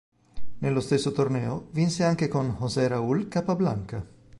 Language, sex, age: Italian, male, 40-49